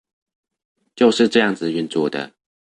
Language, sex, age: Chinese, male, under 19